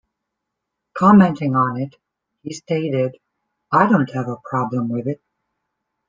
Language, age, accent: English, 30-39, United States English